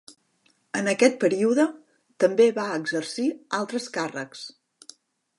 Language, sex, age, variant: Catalan, female, 40-49, Central